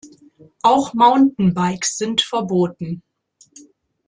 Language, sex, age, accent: German, female, 50-59, Deutschland Deutsch